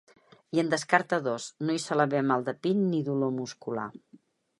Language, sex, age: Catalan, female, 60-69